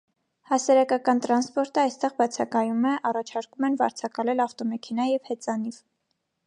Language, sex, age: Armenian, female, 19-29